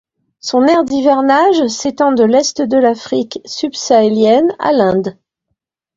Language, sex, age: French, female, 50-59